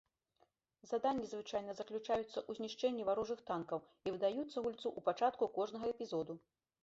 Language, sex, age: Belarusian, female, 50-59